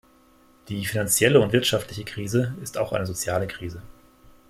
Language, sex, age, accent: German, male, 30-39, Deutschland Deutsch